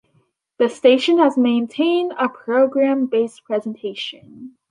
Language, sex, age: English, female, under 19